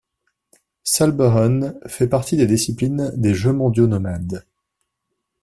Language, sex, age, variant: French, male, 19-29, Français de métropole